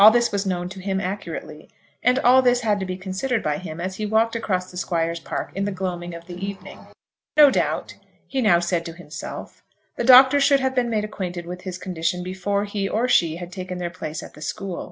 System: none